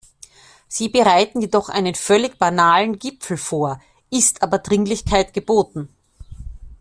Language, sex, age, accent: German, female, 50-59, Österreichisches Deutsch